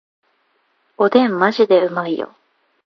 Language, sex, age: Japanese, female, 19-29